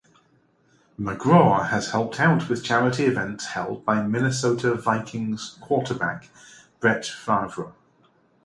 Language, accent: English, England English